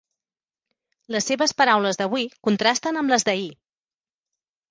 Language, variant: Catalan, Central